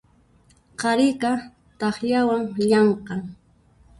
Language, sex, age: Puno Quechua, female, 19-29